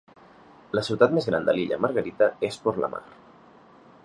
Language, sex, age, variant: Catalan, male, 19-29, Central